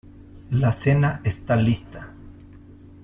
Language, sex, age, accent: Spanish, male, 40-49, Andino-Pacífico: Colombia, Perú, Ecuador, oeste de Bolivia y Venezuela andina